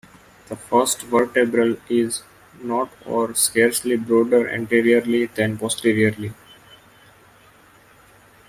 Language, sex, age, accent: English, male, 19-29, India and South Asia (India, Pakistan, Sri Lanka)